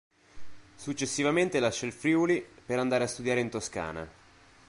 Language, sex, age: Italian, male, 19-29